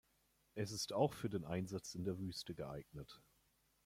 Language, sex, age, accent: German, male, 19-29, Deutschland Deutsch